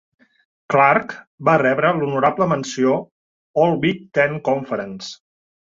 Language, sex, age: Catalan, male, 50-59